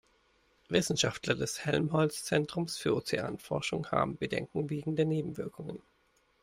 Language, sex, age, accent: German, male, 30-39, Deutschland Deutsch